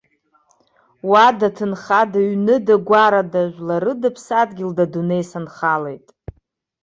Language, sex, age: Abkhazian, female, 30-39